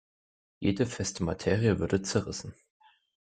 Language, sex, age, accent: German, male, 19-29, Deutschland Deutsch